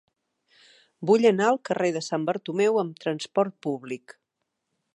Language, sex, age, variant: Catalan, female, 50-59, Central